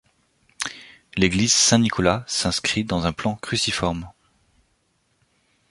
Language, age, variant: French, 30-39, Français de métropole